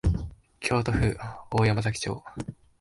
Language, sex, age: Japanese, male, under 19